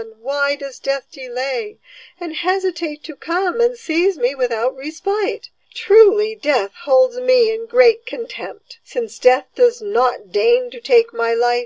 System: none